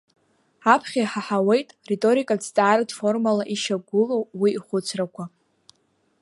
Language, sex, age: Abkhazian, female, 19-29